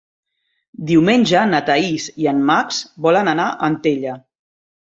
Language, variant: Catalan, Central